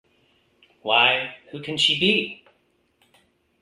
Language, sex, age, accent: English, male, 30-39, United States English